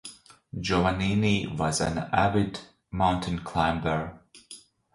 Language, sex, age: English, male, 30-39